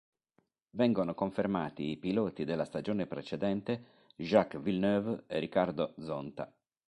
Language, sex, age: Italian, male, 40-49